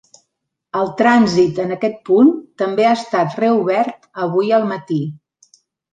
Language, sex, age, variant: Catalan, female, 50-59, Central